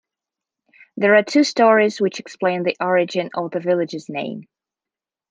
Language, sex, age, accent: English, female, 30-39, United States English